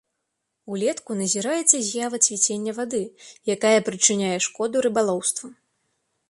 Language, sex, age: Belarusian, female, 19-29